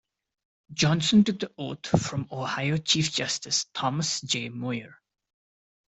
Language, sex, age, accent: English, male, 19-29, India and South Asia (India, Pakistan, Sri Lanka)